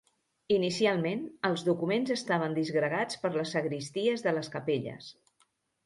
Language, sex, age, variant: Catalan, female, 50-59, Central